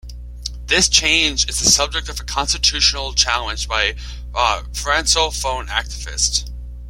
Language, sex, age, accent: English, male, under 19, United States English